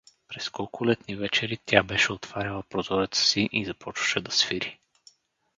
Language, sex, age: Bulgarian, male, 30-39